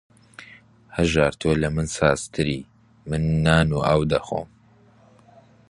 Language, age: Central Kurdish, 19-29